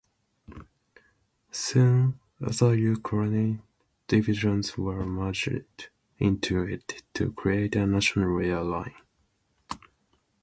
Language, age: English, 19-29